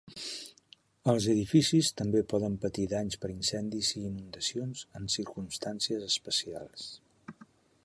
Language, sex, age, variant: Catalan, male, 70-79, Central